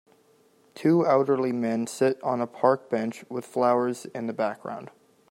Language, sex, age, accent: English, male, under 19, United States English